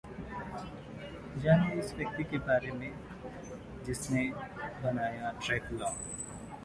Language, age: Hindi, 30-39